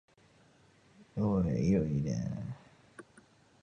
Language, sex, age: Japanese, male, 19-29